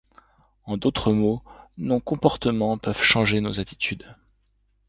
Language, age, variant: French, 40-49, Français de métropole